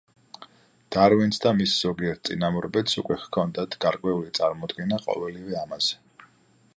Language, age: Georgian, 40-49